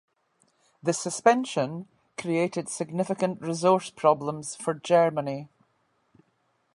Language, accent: English, Scottish English